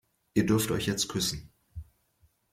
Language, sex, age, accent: German, male, 50-59, Deutschland Deutsch